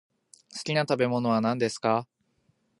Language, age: Japanese, 19-29